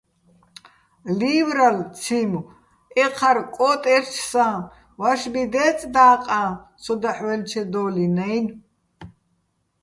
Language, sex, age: Bats, female, 70-79